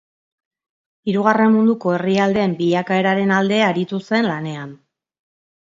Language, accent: Basque, Mendebalekoa (Araba, Bizkaia, Gipuzkoako mendebaleko herri batzuk)